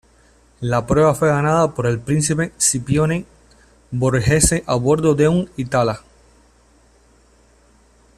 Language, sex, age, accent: Spanish, male, 30-39, Caribe: Cuba, Venezuela, Puerto Rico, República Dominicana, Panamá, Colombia caribeña, México caribeño, Costa del golfo de México